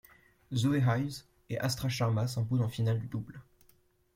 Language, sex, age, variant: French, male, 19-29, Français de métropole